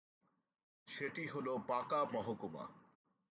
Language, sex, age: Bengali, male, 40-49